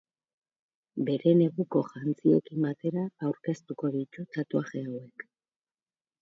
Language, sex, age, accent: Basque, female, 50-59, Mendebalekoa (Araba, Bizkaia, Gipuzkoako mendebaleko herri batzuk)